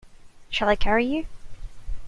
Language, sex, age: English, female, 19-29